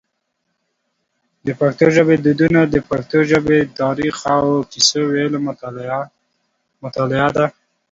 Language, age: Pashto, 19-29